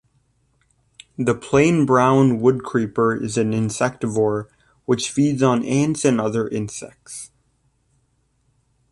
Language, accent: English, United States English